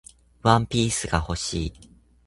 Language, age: Japanese, 19-29